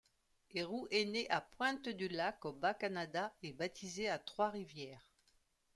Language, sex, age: French, female, 50-59